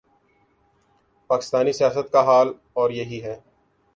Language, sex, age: Urdu, male, 19-29